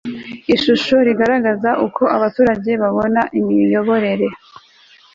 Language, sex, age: Kinyarwanda, female, 19-29